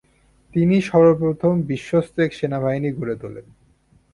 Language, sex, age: Bengali, male, 19-29